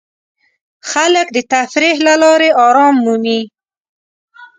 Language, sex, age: Pashto, female, 19-29